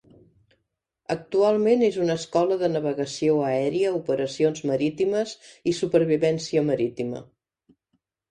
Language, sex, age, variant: Catalan, female, 50-59, Central